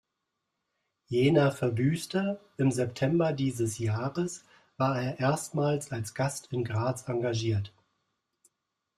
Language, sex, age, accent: German, male, 40-49, Deutschland Deutsch